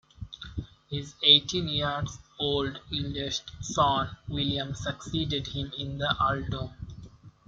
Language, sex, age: English, male, 19-29